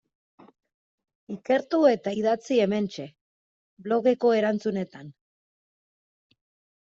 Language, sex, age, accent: Basque, female, 30-39, Erdialdekoa edo Nafarra (Gipuzkoa, Nafarroa)